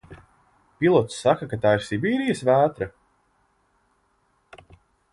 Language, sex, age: Latvian, male, 19-29